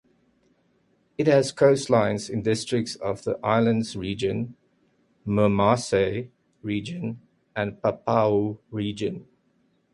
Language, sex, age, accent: English, male, 30-39, Southern African (South Africa, Zimbabwe, Namibia)